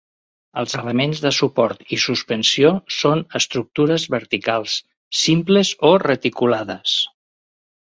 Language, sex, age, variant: Catalan, male, 60-69, Central